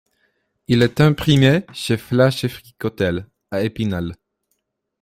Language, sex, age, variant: French, male, under 19, Français de métropole